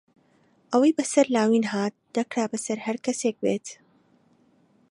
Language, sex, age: Central Kurdish, female, 19-29